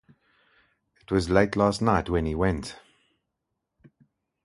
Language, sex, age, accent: English, male, 40-49, Southern African (South Africa, Zimbabwe, Namibia)